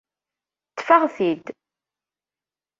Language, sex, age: Kabyle, female, 30-39